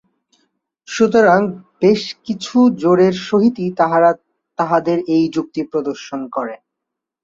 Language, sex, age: Bengali, male, 19-29